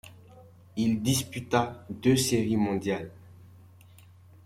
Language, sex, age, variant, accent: French, male, 19-29, Français d'Afrique subsaharienne et des îles africaines, Français de Côte d’Ivoire